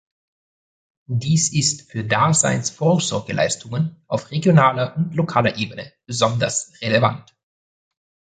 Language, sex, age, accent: German, male, 30-39, Österreichisches Deutsch